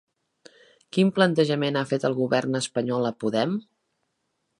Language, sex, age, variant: Catalan, female, 40-49, Central